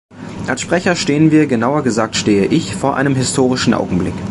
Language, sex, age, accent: German, male, 19-29, Deutschland Deutsch